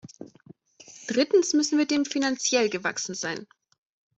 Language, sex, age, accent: German, female, 30-39, Deutschland Deutsch